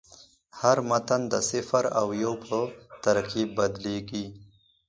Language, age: Pashto, 19-29